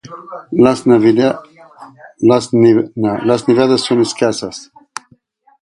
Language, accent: Spanish, España: Centro-Sur peninsular (Madrid, Toledo, Castilla-La Mancha)